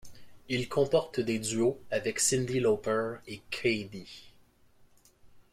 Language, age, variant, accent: French, 19-29, Français d'Amérique du Nord, Français du Canada